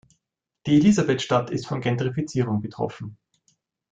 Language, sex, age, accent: German, male, 30-39, Österreichisches Deutsch